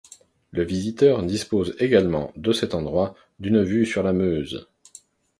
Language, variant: French, Français de métropole